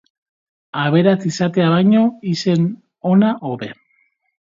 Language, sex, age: Basque, male, 30-39